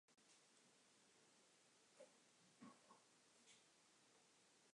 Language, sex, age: English, male, under 19